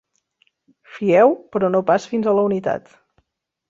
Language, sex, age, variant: Catalan, female, 40-49, Central